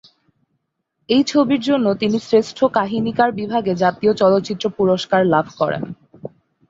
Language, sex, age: Bengali, female, 19-29